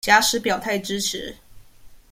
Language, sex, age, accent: Chinese, female, 19-29, 出生地：臺北市